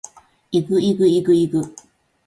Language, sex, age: Japanese, female, 50-59